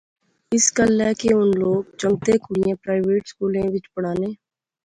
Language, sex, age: Pahari-Potwari, female, 19-29